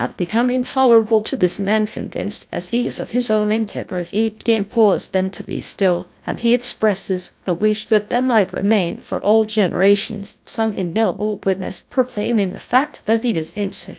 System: TTS, GlowTTS